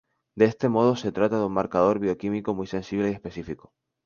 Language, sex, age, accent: Spanish, male, 19-29, España: Islas Canarias